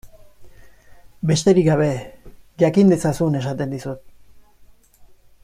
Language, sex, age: Basque, male, 40-49